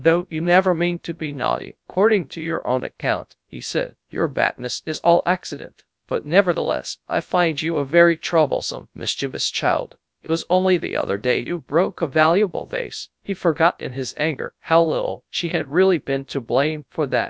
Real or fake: fake